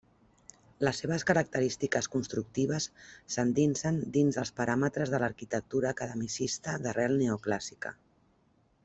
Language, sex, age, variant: Catalan, female, 50-59, Central